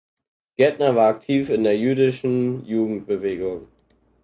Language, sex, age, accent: German, male, under 19, Deutschland Deutsch